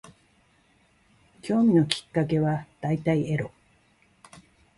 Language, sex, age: Japanese, female, 60-69